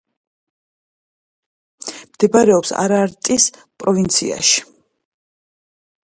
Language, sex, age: Georgian, female, 30-39